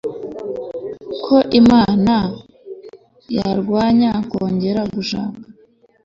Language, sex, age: Kinyarwanda, female, 19-29